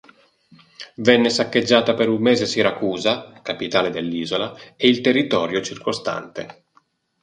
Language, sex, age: Italian, male, 40-49